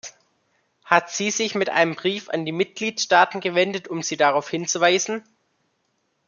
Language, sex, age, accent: German, male, under 19, Deutschland Deutsch